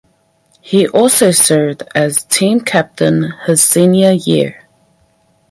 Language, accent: English, New Zealand English